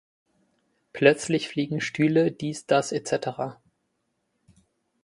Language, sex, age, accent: German, male, 19-29, Deutschland Deutsch